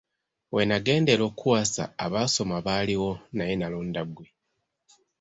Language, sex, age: Ganda, male, 90+